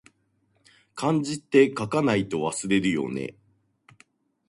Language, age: Japanese, 30-39